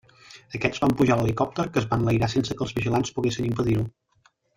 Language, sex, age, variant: Catalan, male, 30-39, Central